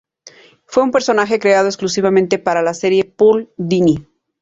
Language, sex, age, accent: Spanish, female, 40-49, México